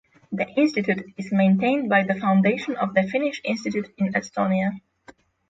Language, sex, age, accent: English, female, 19-29, Slavic; polish